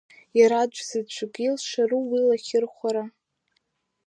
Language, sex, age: Abkhazian, female, under 19